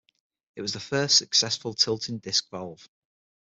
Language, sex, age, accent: English, male, 40-49, England English